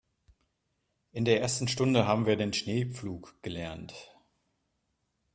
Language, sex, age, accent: German, male, 40-49, Deutschland Deutsch